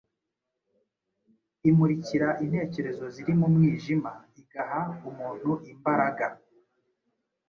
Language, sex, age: Kinyarwanda, male, 19-29